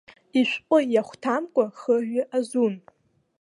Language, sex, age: Abkhazian, female, under 19